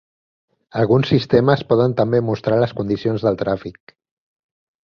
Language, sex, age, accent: Catalan, male, 40-49, Català central